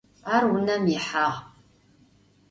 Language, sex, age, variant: Adyghe, female, 50-59, Адыгабзэ (Кирил, пстэумэ зэдыряе)